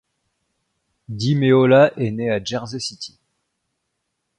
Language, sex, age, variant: French, male, 30-39, Français de métropole